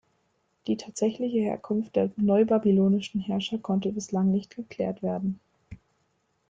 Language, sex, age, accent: German, female, 19-29, Deutschland Deutsch